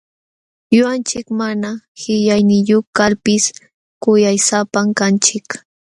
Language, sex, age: Jauja Wanca Quechua, female, 19-29